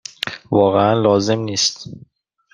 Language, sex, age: Persian, male, 19-29